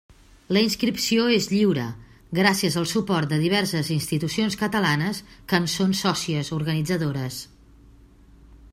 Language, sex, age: Catalan, female, 50-59